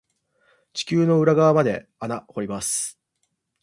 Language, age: Japanese, 19-29